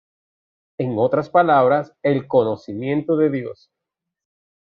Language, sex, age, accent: Spanish, male, 30-39, Caribe: Cuba, Venezuela, Puerto Rico, República Dominicana, Panamá, Colombia caribeña, México caribeño, Costa del golfo de México